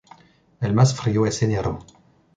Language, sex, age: Spanish, male, 30-39